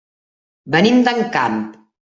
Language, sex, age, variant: Catalan, female, 50-59, Central